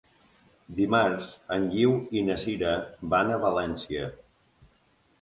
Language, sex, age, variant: Catalan, male, 30-39, Balear